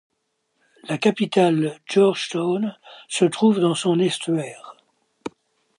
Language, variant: French, Français de métropole